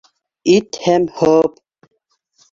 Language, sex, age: Bashkir, female, 60-69